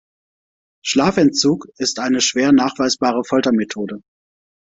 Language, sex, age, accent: German, male, 40-49, Deutschland Deutsch